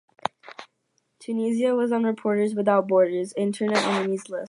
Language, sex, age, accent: English, female, under 19, United States English